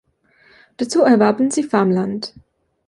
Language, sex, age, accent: German, female, 19-29, Schweizerdeutsch